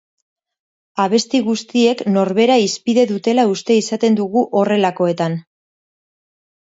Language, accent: Basque, Mendebalekoa (Araba, Bizkaia, Gipuzkoako mendebaleko herri batzuk)